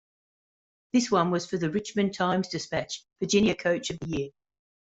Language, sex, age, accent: English, female, 50-59, Australian English